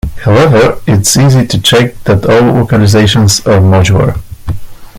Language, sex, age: English, male, 19-29